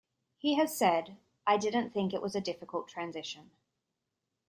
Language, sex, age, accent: English, female, 19-29, Australian English